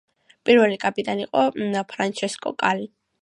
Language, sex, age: Georgian, female, under 19